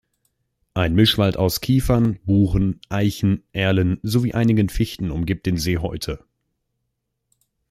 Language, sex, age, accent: German, male, under 19, Deutschland Deutsch